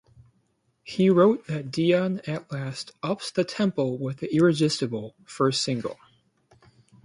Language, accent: English, United States English